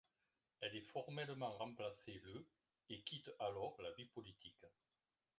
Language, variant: French, Français de métropole